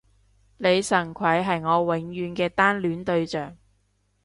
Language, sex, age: Cantonese, female, 19-29